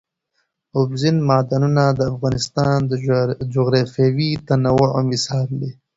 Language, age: Pashto, 19-29